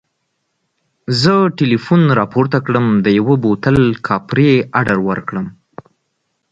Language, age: Pashto, 19-29